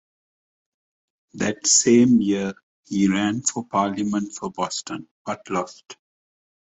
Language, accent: English, India and South Asia (India, Pakistan, Sri Lanka)